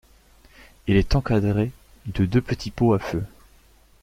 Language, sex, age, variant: French, male, 19-29, Français de métropole